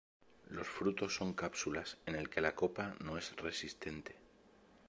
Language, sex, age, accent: Spanish, male, 30-39, España: Sur peninsular (Andalucia, Extremadura, Murcia)